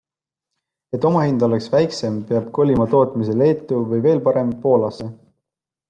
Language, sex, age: Estonian, male, 19-29